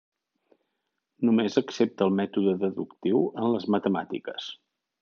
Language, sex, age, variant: Catalan, male, 50-59, Central